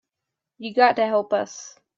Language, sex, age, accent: English, female, 19-29, United States English